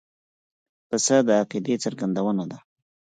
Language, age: Pashto, 30-39